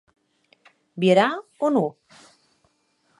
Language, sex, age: Occitan, female, 50-59